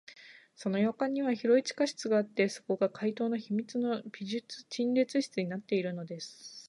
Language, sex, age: Japanese, female, 19-29